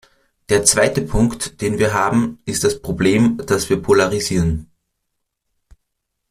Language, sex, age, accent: German, male, 30-39, Österreichisches Deutsch